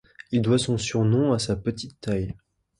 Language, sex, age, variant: French, male, 19-29, Français de métropole